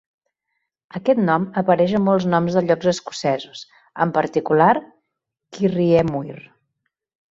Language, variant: Catalan, Central